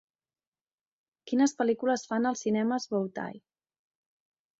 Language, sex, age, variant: Catalan, female, 30-39, Central